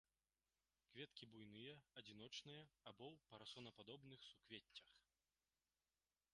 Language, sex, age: Belarusian, male, 19-29